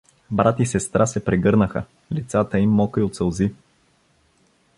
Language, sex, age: Bulgarian, male, 19-29